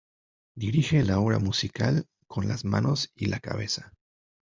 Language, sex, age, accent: Spanish, male, 40-49, México